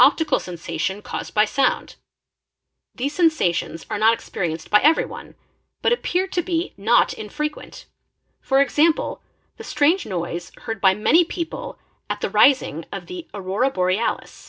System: none